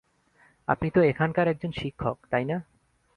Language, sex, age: Bengali, male, 19-29